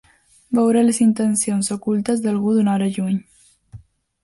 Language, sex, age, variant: Catalan, female, under 19, Balear